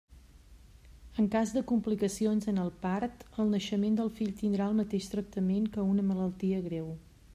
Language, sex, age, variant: Catalan, female, 40-49, Central